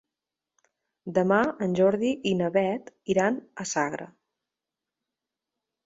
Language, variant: Catalan, Septentrional